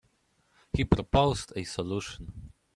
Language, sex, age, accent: English, male, 19-29, England English